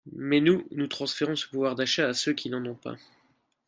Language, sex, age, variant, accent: French, male, 19-29, Français d'Europe, Français de Belgique